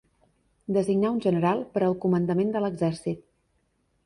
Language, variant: Catalan, Central